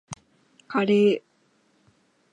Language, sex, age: Japanese, female, 19-29